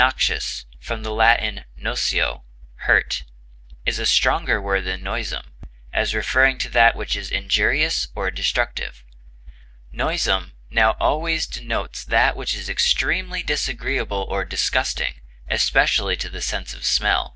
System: none